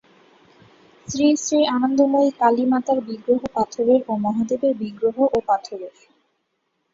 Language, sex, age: Bengali, female, 19-29